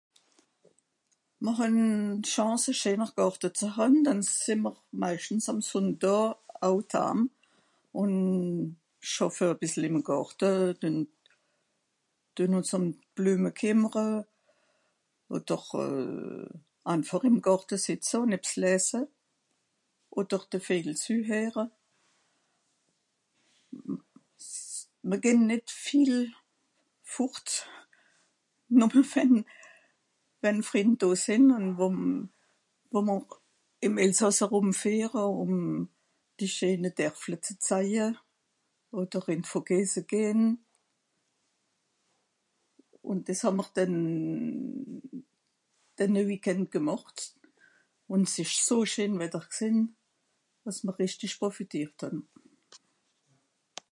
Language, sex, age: Swiss German, female, 60-69